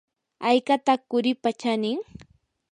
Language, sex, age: Yanahuanca Pasco Quechua, female, 19-29